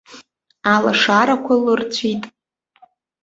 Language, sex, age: Abkhazian, female, 19-29